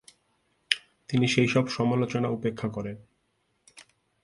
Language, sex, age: Bengali, male, 19-29